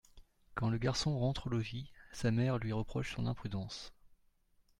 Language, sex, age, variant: French, male, 40-49, Français de métropole